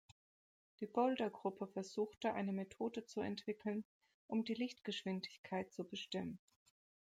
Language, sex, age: German, female, 30-39